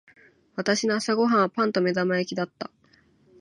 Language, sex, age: Japanese, female, 19-29